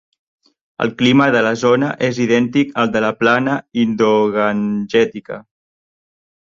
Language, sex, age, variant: Catalan, male, 30-39, Central